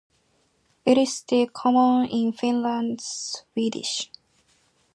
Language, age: English, 19-29